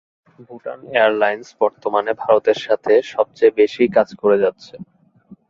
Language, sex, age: Bengali, male, 19-29